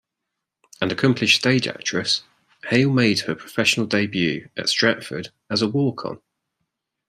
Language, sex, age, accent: English, male, 30-39, England English